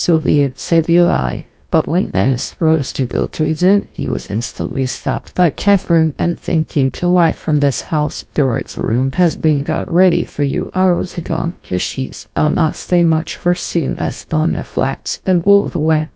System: TTS, GlowTTS